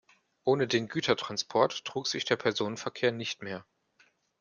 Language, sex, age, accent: German, male, 19-29, Deutschland Deutsch